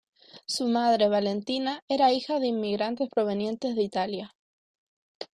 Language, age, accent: Spanish, 19-29, Chileno: Chile, Cuyo